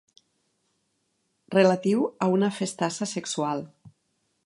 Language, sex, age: Catalan, female, 50-59